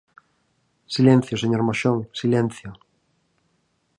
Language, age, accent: Galician, 40-49, Normativo (estándar)